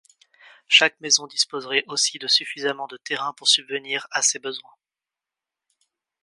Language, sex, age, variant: French, male, 19-29, Français de métropole